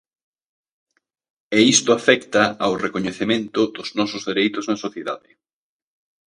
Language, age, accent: Galician, 30-39, Central (gheada)